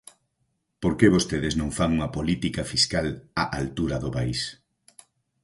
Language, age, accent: Galician, 50-59, Oriental (común en zona oriental)